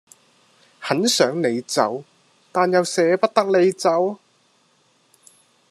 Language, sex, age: Cantonese, male, 30-39